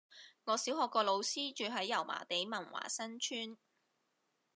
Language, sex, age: Cantonese, female, 30-39